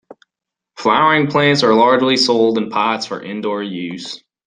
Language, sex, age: English, male, 19-29